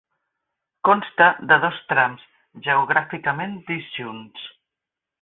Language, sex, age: Catalan, female, 50-59